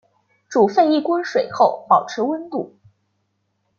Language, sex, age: Chinese, female, 19-29